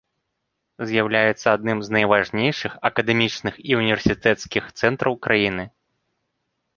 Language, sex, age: Belarusian, male, 19-29